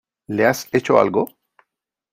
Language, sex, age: Spanish, male, 50-59